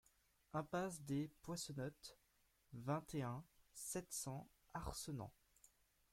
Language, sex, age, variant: French, male, under 19, Français de métropole